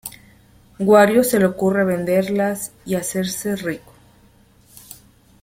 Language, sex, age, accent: Spanish, female, 30-39, México